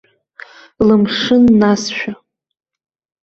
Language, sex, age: Abkhazian, female, 19-29